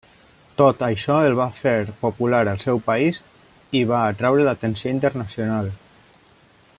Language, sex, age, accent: Catalan, male, 30-39, valencià